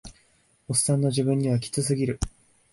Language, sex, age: Japanese, male, 19-29